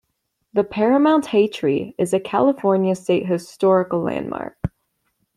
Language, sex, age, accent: English, female, under 19, United States English